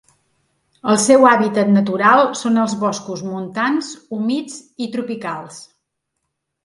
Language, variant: Catalan, Central